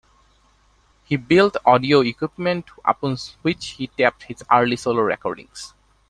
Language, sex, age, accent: English, male, 19-29, India and South Asia (India, Pakistan, Sri Lanka)